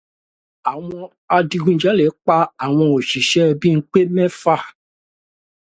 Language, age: Yoruba, 50-59